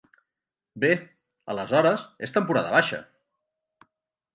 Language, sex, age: Catalan, male, 50-59